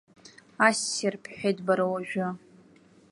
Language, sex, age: Abkhazian, female, 19-29